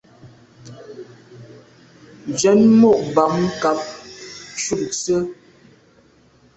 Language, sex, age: Medumba, female, 19-29